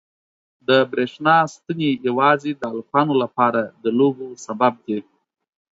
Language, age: Pashto, 30-39